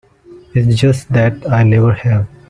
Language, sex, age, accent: English, male, 19-29, India and South Asia (India, Pakistan, Sri Lanka)